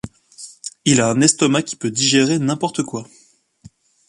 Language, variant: French, Français de métropole